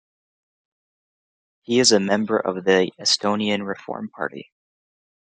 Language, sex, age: English, male, 19-29